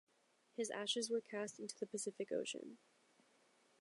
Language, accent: English, United States English